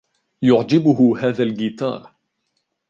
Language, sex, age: Arabic, male, 19-29